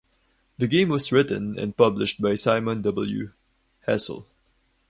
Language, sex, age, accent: English, male, 19-29, Filipino